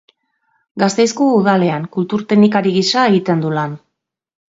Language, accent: Basque, Mendebalekoa (Araba, Bizkaia, Gipuzkoako mendebaleko herri batzuk)